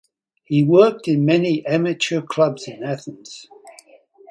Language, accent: English, Australian English